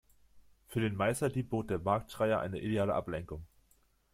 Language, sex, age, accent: German, male, 19-29, Deutschland Deutsch